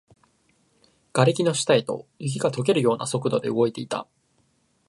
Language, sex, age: Japanese, male, 19-29